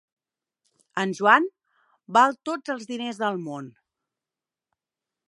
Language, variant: Catalan, Central